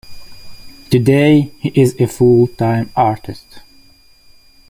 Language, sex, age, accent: English, male, 19-29, United States English